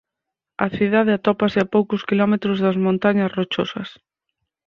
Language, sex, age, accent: Galician, female, 30-39, Oriental (común en zona oriental)